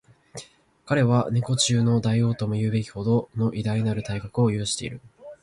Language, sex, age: Japanese, male, 19-29